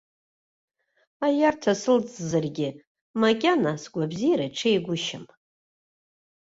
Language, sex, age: Abkhazian, female, 60-69